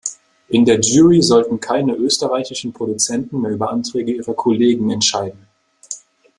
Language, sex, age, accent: German, male, 19-29, Deutschland Deutsch